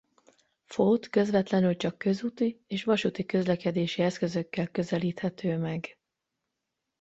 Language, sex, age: Hungarian, female, 50-59